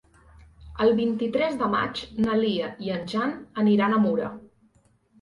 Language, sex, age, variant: Catalan, female, 19-29, Central